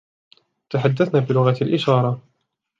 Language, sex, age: Arabic, male, 19-29